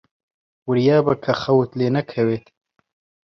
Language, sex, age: Central Kurdish, male, 19-29